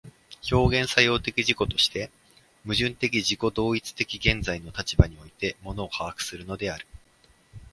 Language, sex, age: Japanese, male, 19-29